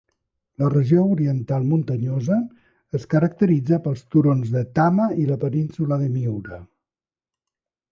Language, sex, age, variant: Catalan, male, 60-69, Central